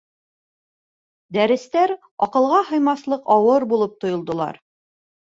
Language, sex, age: Bashkir, female, 30-39